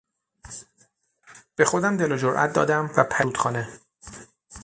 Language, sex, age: Persian, male, 30-39